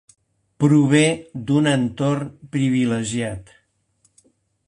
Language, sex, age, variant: Catalan, male, 60-69, Central